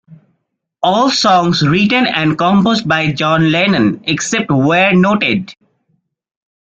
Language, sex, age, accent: English, male, 19-29, India and South Asia (India, Pakistan, Sri Lanka)